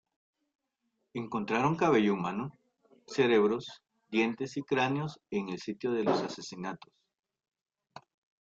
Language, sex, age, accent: Spanish, male, 19-29, América central